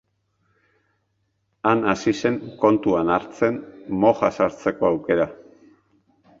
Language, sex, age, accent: Basque, male, 50-59, Mendebalekoa (Araba, Bizkaia, Gipuzkoako mendebaleko herri batzuk)